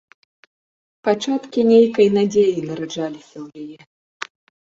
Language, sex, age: Belarusian, female, 19-29